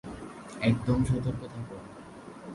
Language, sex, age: Bengali, male, 19-29